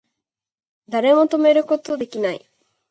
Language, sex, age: Japanese, female, under 19